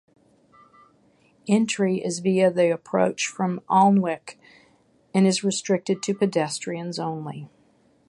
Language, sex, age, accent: English, female, 60-69, United States English